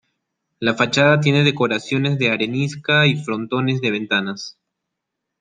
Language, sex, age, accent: Spanish, male, 19-29, Andino-Pacífico: Colombia, Perú, Ecuador, oeste de Bolivia y Venezuela andina